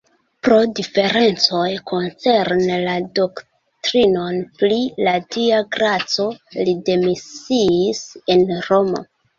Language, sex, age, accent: Esperanto, female, 19-29, Internacia